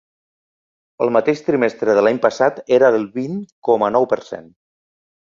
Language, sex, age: Catalan, male, 50-59